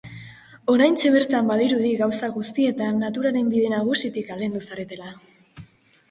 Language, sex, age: Basque, female, under 19